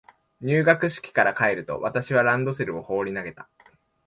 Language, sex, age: Japanese, male, 19-29